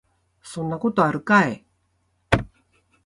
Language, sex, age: Japanese, female, 60-69